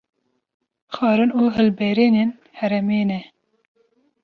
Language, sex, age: Kurdish, female, 19-29